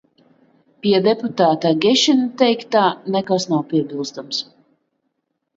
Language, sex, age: Latvian, female, 40-49